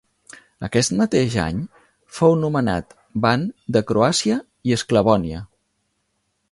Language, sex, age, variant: Catalan, male, 50-59, Central